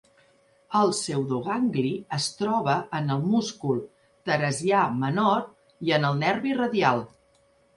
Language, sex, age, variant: Catalan, female, 50-59, Central